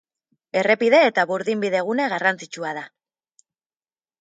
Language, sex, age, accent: Basque, female, 30-39, Erdialdekoa edo Nafarra (Gipuzkoa, Nafarroa)